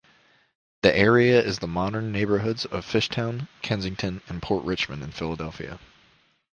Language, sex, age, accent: English, male, 19-29, United States English